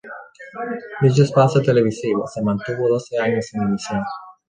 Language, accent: Spanish, Caribe: Cuba, Venezuela, Puerto Rico, República Dominicana, Panamá, Colombia caribeña, México caribeño, Costa del golfo de México